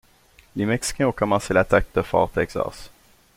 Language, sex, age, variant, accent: French, male, 30-39, Français d'Amérique du Nord, Français du Canada